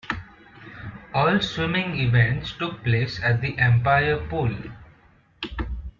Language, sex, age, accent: English, male, 19-29, India and South Asia (India, Pakistan, Sri Lanka)